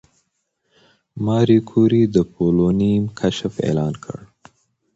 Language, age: Pashto, 30-39